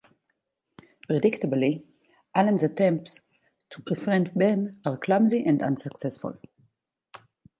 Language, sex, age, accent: English, female, 40-49, Israeli